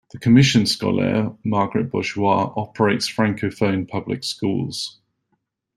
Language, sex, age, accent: English, male, 30-39, England English